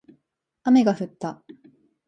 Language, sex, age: Japanese, female, 19-29